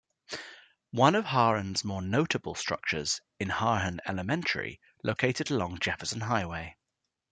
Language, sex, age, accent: English, male, 19-29, England English